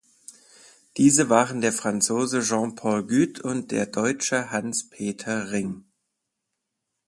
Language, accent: German, Deutschland Deutsch